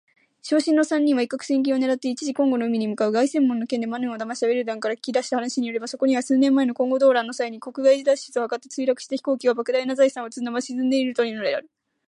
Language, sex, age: Japanese, female, under 19